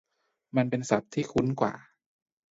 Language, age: Thai, 19-29